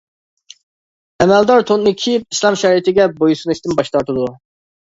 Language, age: Uyghur, 19-29